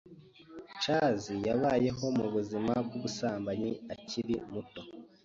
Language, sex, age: Kinyarwanda, male, 19-29